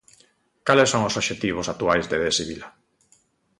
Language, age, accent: Galician, 50-59, Atlántico (seseo e gheada)